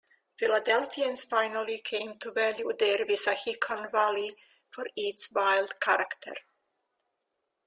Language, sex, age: English, female, 60-69